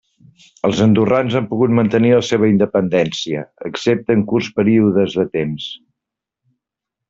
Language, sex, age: Catalan, male, 50-59